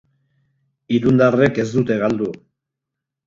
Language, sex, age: Basque, male, 60-69